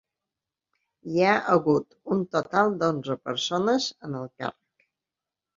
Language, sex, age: Catalan, female, 50-59